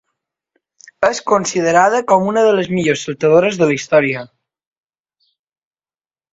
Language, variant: Catalan, Balear